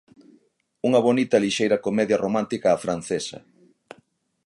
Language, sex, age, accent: Galician, male, 40-49, Normativo (estándar)